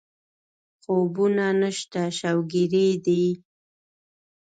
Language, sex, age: Pashto, female, 19-29